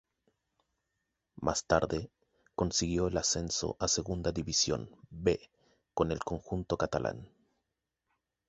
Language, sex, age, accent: Spanish, male, 19-29, Chileno: Chile, Cuyo